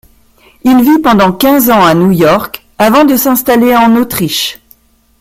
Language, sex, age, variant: French, female, 50-59, Français de métropole